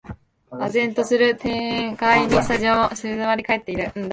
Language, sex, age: Japanese, female, 19-29